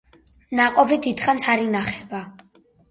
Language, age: Georgian, 40-49